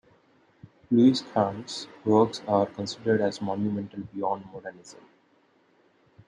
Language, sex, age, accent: English, male, 19-29, India and South Asia (India, Pakistan, Sri Lanka)